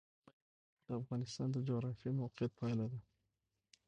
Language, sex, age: Pashto, male, 19-29